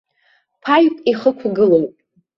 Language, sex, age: Abkhazian, female, 40-49